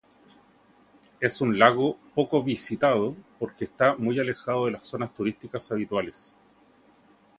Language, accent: Spanish, Chileno: Chile, Cuyo